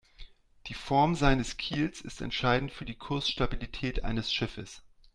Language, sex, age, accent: German, male, 40-49, Deutschland Deutsch